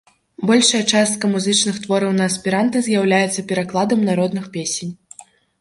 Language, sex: Belarusian, male